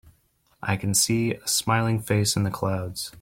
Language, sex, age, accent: English, male, 19-29, United States English